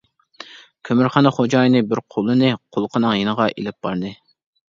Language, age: Uyghur, 19-29